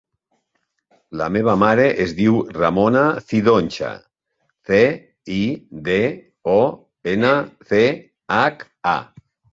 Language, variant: Catalan, Septentrional